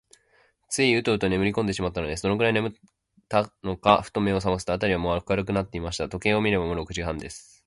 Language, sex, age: Japanese, male, 19-29